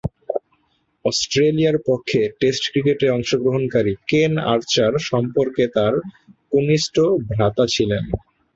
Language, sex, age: Bengali, male, 19-29